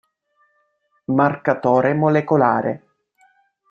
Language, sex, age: Italian, male, 19-29